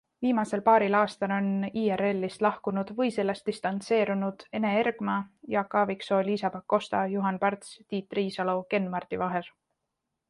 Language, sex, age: Estonian, female, 19-29